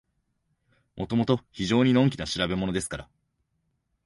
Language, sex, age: Japanese, male, 19-29